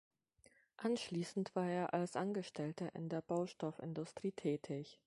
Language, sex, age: German, female, 30-39